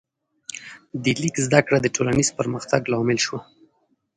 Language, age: Pashto, 30-39